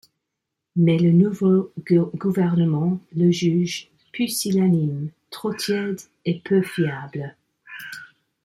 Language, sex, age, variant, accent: French, female, 40-49, Français d'Europe, Français du Royaume-Uni